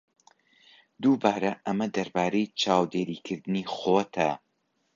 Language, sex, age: Central Kurdish, male, 30-39